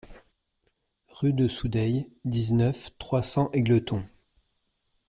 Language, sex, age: French, male, 30-39